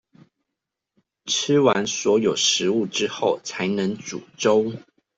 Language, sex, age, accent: Chinese, male, 30-39, 出生地：臺南市